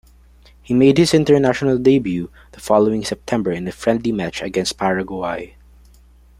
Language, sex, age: English, male, 19-29